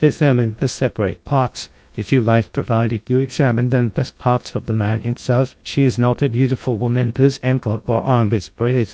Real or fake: fake